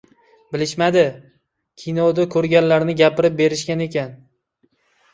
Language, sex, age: Uzbek, male, 19-29